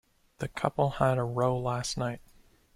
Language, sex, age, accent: English, male, 19-29, Canadian English